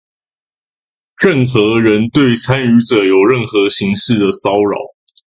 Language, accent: Chinese, 出生地：臺北市